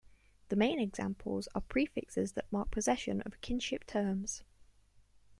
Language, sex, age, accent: English, female, 19-29, England English